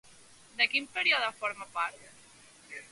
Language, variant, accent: Catalan, Central, central